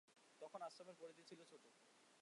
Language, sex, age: Bengali, male, 19-29